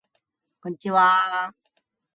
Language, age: Japanese, 19-29